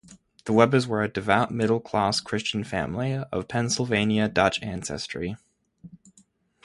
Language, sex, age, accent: English, male, 19-29, Australian English